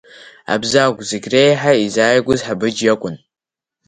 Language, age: Abkhazian, under 19